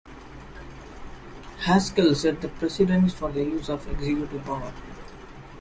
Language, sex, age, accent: English, male, 19-29, India and South Asia (India, Pakistan, Sri Lanka)